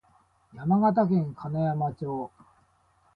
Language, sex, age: Japanese, male, 40-49